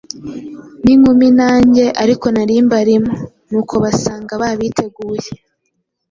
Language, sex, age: Kinyarwanda, female, 19-29